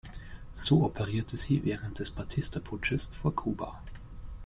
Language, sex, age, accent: German, male, 19-29, Österreichisches Deutsch